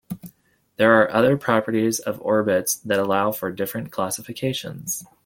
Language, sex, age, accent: English, male, 19-29, United States English